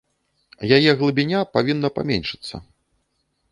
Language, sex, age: Belarusian, male, 40-49